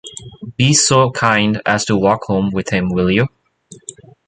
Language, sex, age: English, male, 19-29